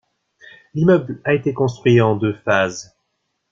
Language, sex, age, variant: French, male, 19-29, Français de métropole